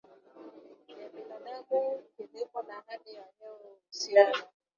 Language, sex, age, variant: Swahili, female, 19-29, Kiswahili cha Bara ya Kenya